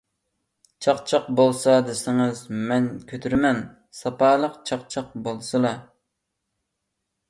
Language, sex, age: Uyghur, male, 30-39